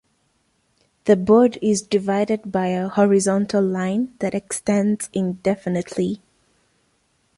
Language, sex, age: English, female, 19-29